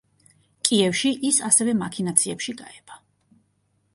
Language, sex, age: Georgian, female, 30-39